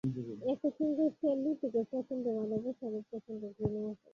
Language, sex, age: Bengali, female, 19-29